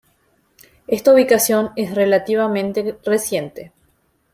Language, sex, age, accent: Spanish, female, 19-29, Rioplatense: Argentina, Uruguay, este de Bolivia, Paraguay